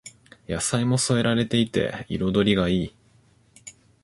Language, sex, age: Japanese, male, 19-29